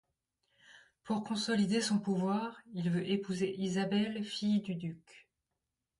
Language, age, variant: French, 30-39, Français de métropole